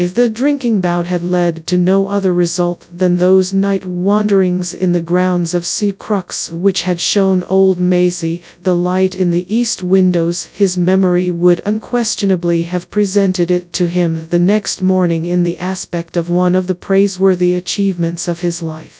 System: TTS, FastPitch